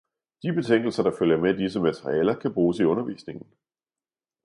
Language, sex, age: Danish, male, 40-49